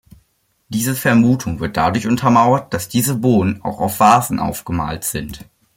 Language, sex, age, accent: German, male, under 19, Deutschland Deutsch